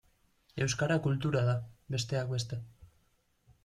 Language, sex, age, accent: Basque, male, 19-29, Mendebalekoa (Araba, Bizkaia, Gipuzkoako mendebaleko herri batzuk)